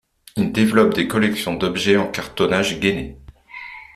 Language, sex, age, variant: French, male, 30-39, Français de métropole